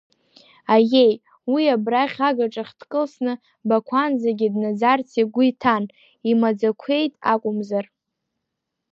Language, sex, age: Abkhazian, female, under 19